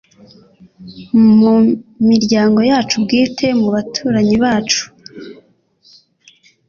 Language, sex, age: Kinyarwanda, female, under 19